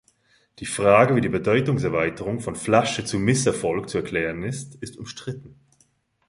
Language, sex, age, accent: German, male, 30-39, Schweizerdeutsch